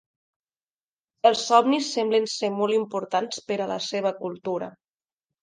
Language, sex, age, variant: Catalan, female, 19-29, Nord-Occidental